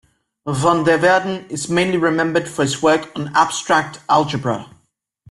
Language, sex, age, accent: English, male, 19-29, England English